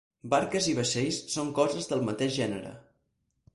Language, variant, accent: Catalan, Central, central